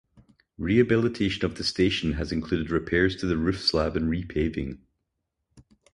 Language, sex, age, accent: English, male, 30-39, Scottish English